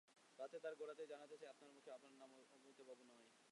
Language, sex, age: Bengali, male, 19-29